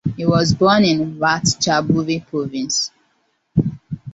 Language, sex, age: English, female, 19-29